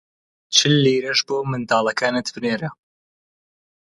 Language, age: Central Kurdish, 19-29